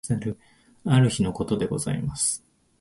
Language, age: Japanese, 19-29